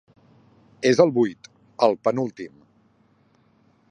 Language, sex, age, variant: Catalan, male, 50-59, Central